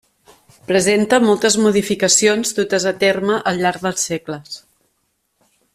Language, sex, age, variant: Catalan, female, 40-49, Central